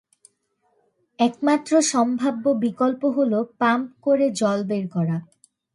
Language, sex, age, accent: Bengali, female, under 19, প্রমিত বাংলা